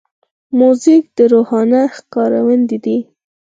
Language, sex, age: Pashto, female, under 19